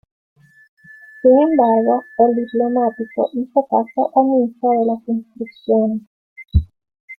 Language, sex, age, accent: Spanish, female, 30-39, Andino-Pacífico: Colombia, Perú, Ecuador, oeste de Bolivia y Venezuela andina